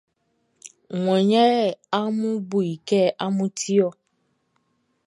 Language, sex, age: Baoulé, female, 19-29